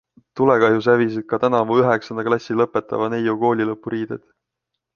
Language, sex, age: Estonian, male, 19-29